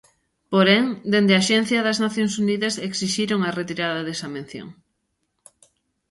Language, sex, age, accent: Galician, female, 30-39, Oriental (común en zona oriental)